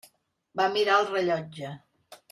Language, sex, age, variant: Catalan, female, 50-59, Central